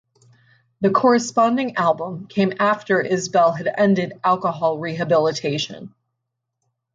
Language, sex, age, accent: English, female, 30-39, United States English